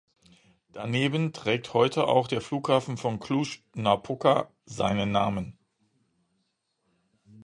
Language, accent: German, Deutschland Deutsch